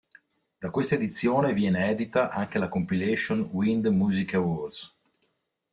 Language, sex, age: Italian, male, 40-49